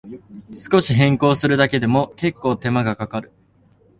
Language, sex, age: Japanese, male, 19-29